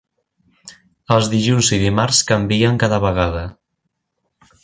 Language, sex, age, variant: Catalan, male, 19-29, Central